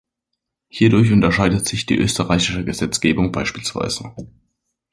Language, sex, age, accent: German, male, 19-29, Deutschland Deutsch